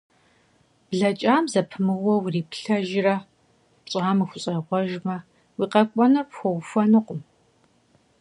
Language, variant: Kabardian, Адыгэбзэ (Къэбэрдей, Кирил, Урысей)